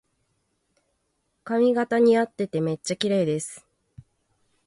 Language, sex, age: Japanese, female, 30-39